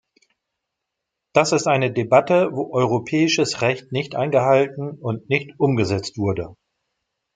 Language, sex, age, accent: German, male, 50-59, Deutschland Deutsch